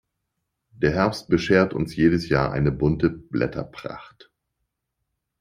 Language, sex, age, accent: German, male, 40-49, Deutschland Deutsch